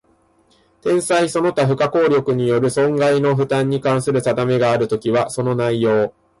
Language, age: Japanese, 19-29